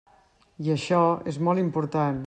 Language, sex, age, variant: Catalan, female, 50-59, Central